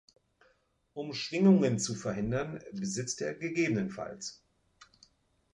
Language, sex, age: German, male, 50-59